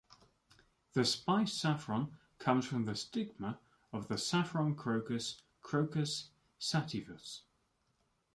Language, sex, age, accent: English, male, 30-39, England English